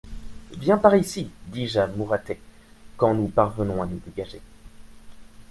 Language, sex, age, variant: French, male, 19-29, Français de métropole